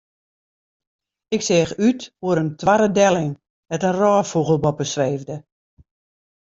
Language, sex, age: Western Frisian, female, 60-69